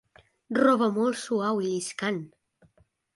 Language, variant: Catalan, Central